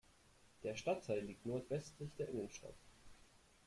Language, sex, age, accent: German, male, 19-29, Deutschland Deutsch